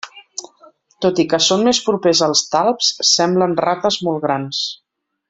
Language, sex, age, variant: Catalan, female, 40-49, Central